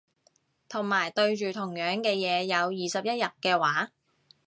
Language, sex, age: Cantonese, female, 19-29